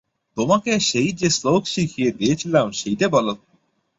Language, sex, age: Bengali, male, 19-29